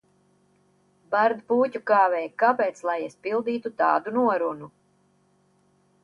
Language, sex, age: Latvian, female, 60-69